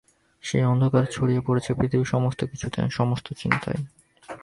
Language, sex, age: Bengali, male, 19-29